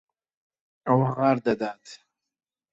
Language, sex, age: Central Kurdish, male, 30-39